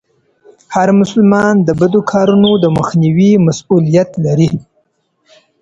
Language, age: Pashto, 19-29